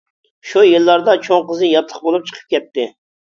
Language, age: Uyghur, 40-49